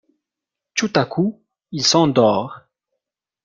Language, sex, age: French, male, 19-29